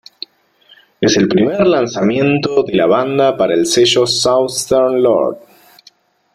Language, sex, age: Spanish, male, 30-39